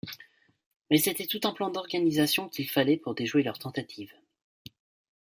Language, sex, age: French, male, 19-29